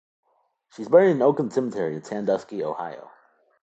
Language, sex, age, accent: English, male, under 19, United States English